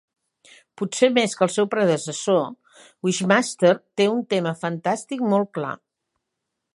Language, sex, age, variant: Catalan, female, 60-69, Central